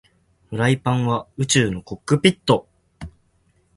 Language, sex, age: Japanese, male, 19-29